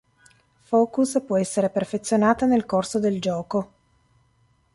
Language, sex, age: Italian, female, 40-49